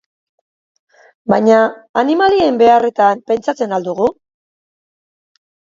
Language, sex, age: Basque, female, 50-59